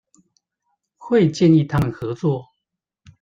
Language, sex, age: Chinese, male, 40-49